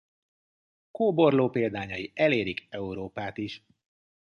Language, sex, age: Hungarian, male, 40-49